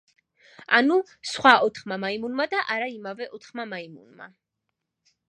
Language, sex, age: Georgian, female, 19-29